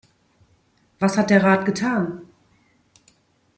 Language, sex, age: German, female, 40-49